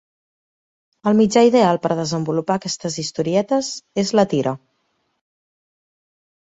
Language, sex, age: Catalan, female, 30-39